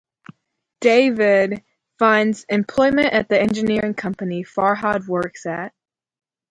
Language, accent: English, United States English